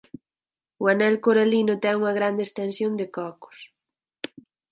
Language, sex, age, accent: Galician, female, 19-29, Central (sen gheada)